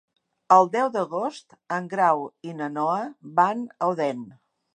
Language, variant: Catalan, Central